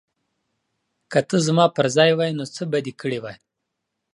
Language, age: Pashto, 19-29